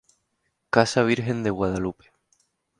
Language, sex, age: Spanish, male, 19-29